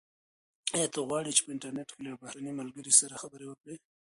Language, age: Pashto, 30-39